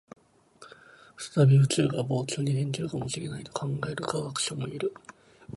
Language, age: Japanese, 19-29